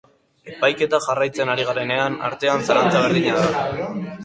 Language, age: Basque, under 19